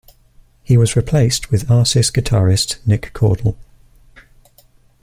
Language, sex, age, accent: English, male, 19-29, England English